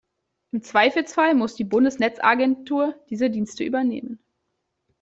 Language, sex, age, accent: German, female, 19-29, Deutschland Deutsch